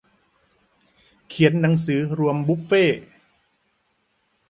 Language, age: Thai, 50-59